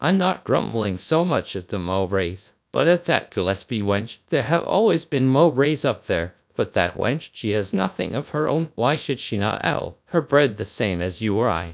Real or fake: fake